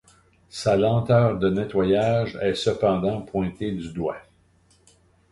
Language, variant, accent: French, Français d'Amérique du Nord, Français du Canada